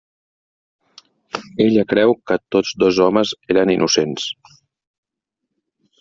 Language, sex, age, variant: Catalan, male, 40-49, Central